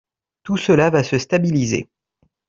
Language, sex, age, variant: French, male, 30-39, Français de métropole